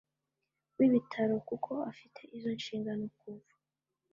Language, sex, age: Kinyarwanda, female, under 19